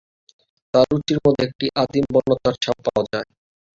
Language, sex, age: Bengali, male, 19-29